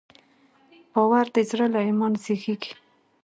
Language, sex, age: Pashto, female, 19-29